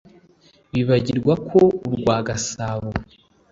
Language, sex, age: Kinyarwanda, male, 19-29